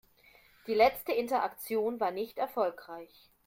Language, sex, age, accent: German, female, 50-59, Deutschland Deutsch